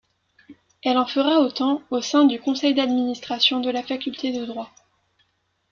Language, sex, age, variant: French, female, 19-29, Français de métropole